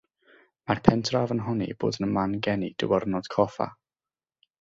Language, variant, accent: Welsh, South-Eastern Welsh, Y Deyrnas Unedig Cymraeg